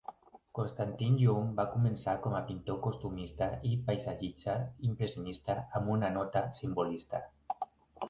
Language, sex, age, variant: Catalan, male, 40-49, Central